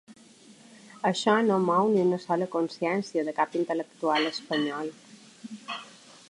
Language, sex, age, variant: Catalan, female, 40-49, Balear